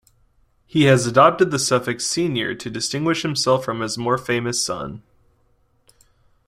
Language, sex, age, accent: English, male, 19-29, United States English